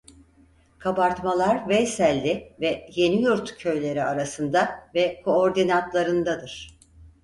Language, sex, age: Turkish, female, 70-79